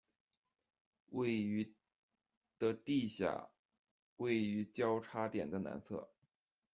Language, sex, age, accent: Chinese, male, 30-39, 出生地：北京市